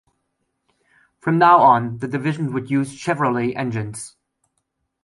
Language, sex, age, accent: English, male, 40-49, England English